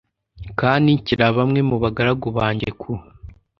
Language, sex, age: Kinyarwanda, male, under 19